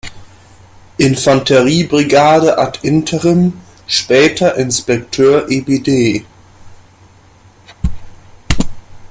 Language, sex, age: German, male, 19-29